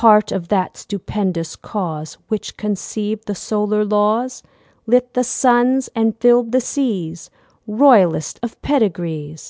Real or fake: real